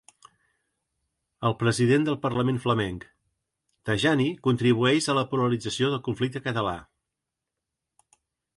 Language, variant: Catalan, Central